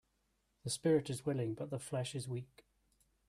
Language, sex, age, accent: English, male, 30-39, Welsh English